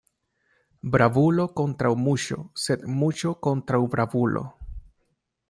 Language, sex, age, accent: Esperanto, male, 19-29, Internacia